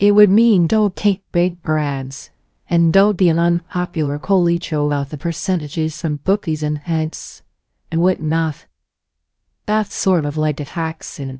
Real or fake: fake